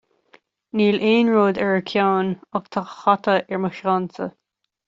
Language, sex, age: Irish, female, 19-29